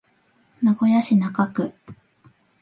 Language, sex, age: Japanese, female, 19-29